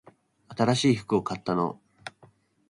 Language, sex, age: Japanese, male, 19-29